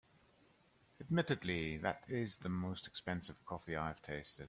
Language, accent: English, England English